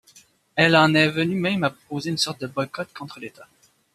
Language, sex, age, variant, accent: French, male, 30-39, Français d'Amérique du Nord, Français du Canada